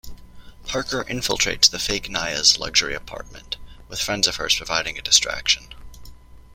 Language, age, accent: English, under 19, United States English